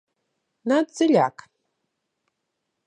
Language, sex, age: Latvian, female, 40-49